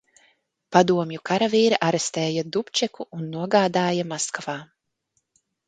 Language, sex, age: Latvian, female, 30-39